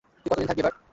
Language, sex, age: Bengali, male, under 19